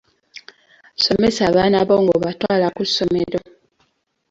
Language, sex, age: Ganda, female, 19-29